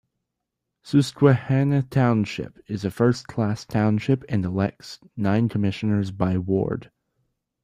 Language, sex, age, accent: English, male, under 19, United States English